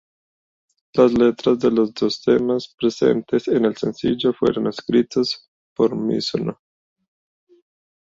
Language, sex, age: Spanish, male, 30-39